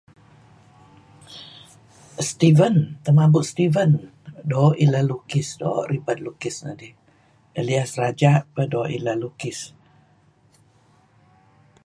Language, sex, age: Kelabit, female, 60-69